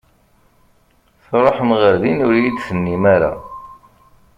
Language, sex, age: Kabyle, male, 40-49